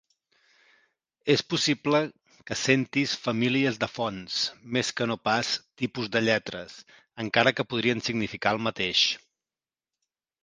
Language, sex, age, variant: Catalan, male, 40-49, Central